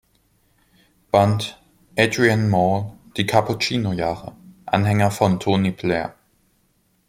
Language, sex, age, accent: German, male, 19-29, Deutschland Deutsch